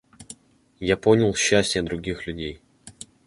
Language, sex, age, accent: Russian, male, under 19, Русский